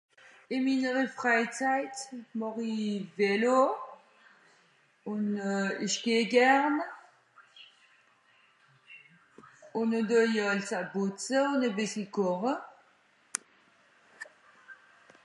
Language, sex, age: Swiss German, female, 50-59